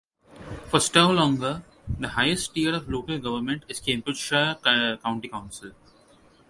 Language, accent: English, India and South Asia (India, Pakistan, Sri Lanka)